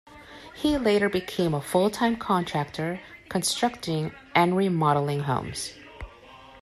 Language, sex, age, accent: English, female, 40-49, United States English